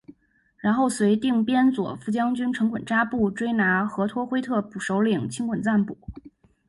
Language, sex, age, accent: Chinese, female, 30-39, 出生地：北京市